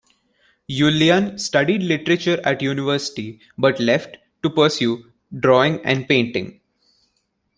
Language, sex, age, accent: English, male, under 19, India and South Asia (India, Pakistan, Sri Lanka)